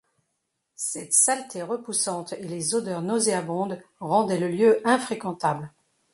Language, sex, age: French, female, 50-59